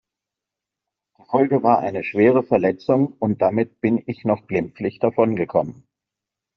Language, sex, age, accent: German, male, 50-59, Deutschland Deutsch